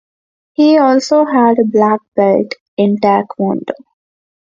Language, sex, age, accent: English, female, under 19, India and South Asia (India, Pakistan, Sri Lanka)